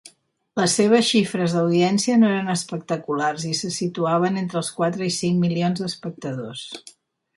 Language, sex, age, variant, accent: Catalan, female, 60-69, Central, Català central